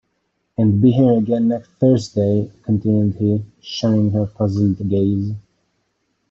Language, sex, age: English, male, 19-29